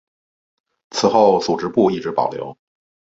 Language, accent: Chinese, 出生地：北京市